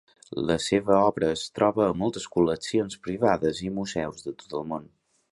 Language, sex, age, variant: Catalan, male, 30-39, Balear